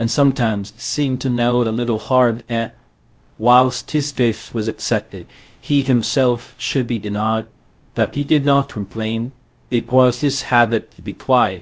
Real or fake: fake